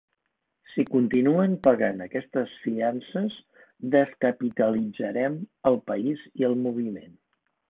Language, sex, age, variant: Catalan, male, 60-69, Central